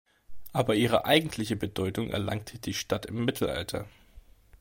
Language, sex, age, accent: German, male, 19-29, Deutschland Deutsch